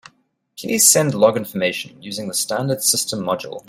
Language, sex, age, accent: English, male, 30-39, Southern African (South Africa, Zimbabwe, Namibia)